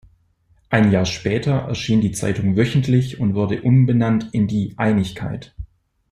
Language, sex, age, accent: German, male, 30-39, Deutschland Deutsch